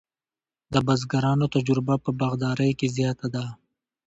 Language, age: Pashto, 19-29